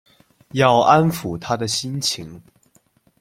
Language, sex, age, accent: Chinese, male, under 19, 出生地：江西省